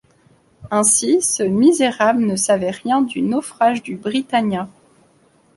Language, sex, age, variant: French, female, 30-39, Français de métropole